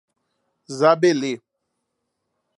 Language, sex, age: Portuguese, male, 40-49